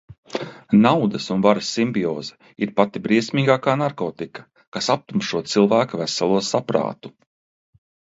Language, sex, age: Latvian, male, 60-69